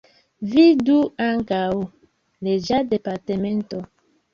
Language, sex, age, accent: Esperanto, female, 30-39, Internacia